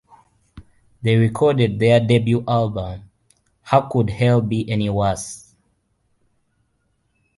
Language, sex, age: English, male, 19-29